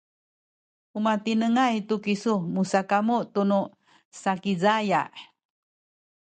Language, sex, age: Sakizaya, female, 70-79